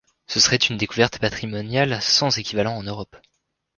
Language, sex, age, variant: French, male, 19-29, Français de métropole